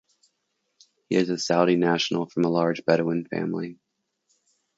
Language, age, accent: English, 40-49, United States English